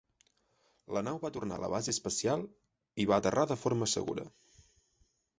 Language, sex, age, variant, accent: Catalan, male, 19-29, Central, gironí; Garrotxi